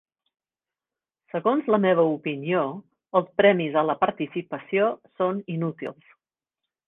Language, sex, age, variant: Catalan, female, 50-59, Central